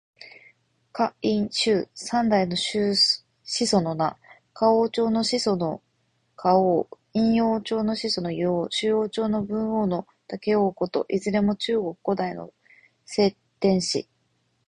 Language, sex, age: Japanese, female, 30-39